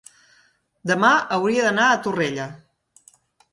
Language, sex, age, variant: Catalan, female, 40-49, Central